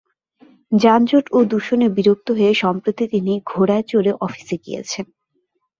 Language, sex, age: Bengali, female, 19-29